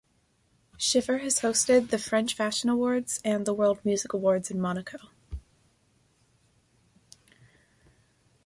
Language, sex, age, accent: English, female, under 19, United States English